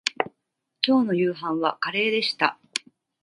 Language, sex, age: Japanese, female, 30-39